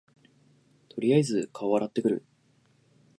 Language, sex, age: Japanese, male, 19-29